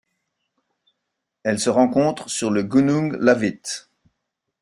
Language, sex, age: French, male, 60-69